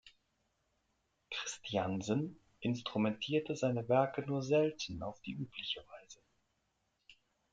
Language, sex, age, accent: German, male, 40-49, Deutschland Deutsch